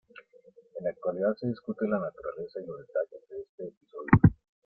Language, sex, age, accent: Spanish, male, 50-59, América central